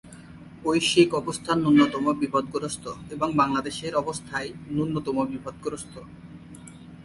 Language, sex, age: Bengali, male, 19-29